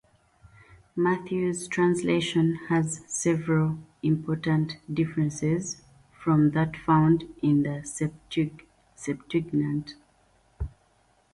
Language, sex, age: English, female, 19-29